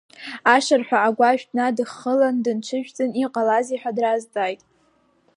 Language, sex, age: Abkhazian, female, 19-29